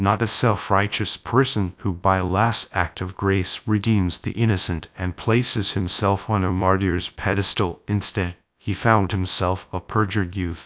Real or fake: fake